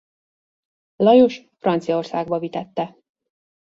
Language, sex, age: Hungarian, female, 40-49